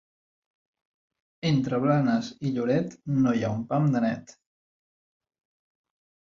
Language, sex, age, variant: Catalan, male, 19-29, Central